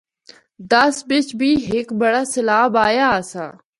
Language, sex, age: Northern Hindko, female, 19-29